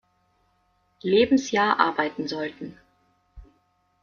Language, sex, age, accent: German, female, 19-29, Deutschland Deutsch